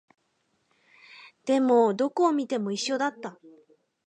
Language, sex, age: Japanese, female, 19-29